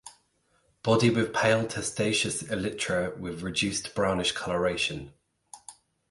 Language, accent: English, England English